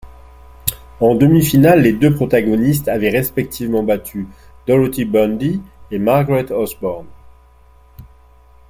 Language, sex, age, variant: French, male, 40-49, Français de métropole